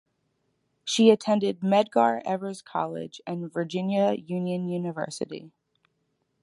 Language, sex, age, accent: English, female, 19-29, United States English